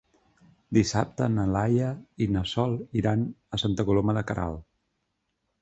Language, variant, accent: Catalan, Central, central